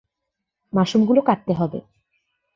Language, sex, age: Bengali, female, 19-29